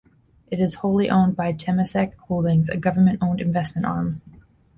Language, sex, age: English, female, 19-29